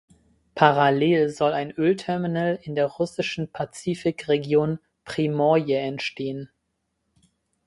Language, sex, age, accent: German, male, 19-29, Deutschland Deutsch